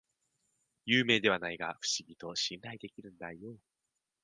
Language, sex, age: Japanese, male, 19-29